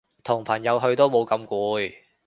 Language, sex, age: Cantonese, male, 19-29